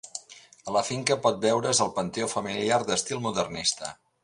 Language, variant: Catalan, Central